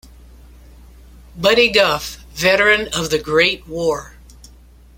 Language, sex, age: English, female, 70-79